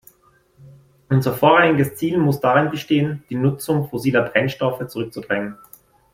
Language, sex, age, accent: German, male, 30-39, Österreichisches Deutsch